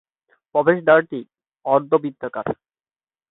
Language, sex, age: Bengali, male, 19-29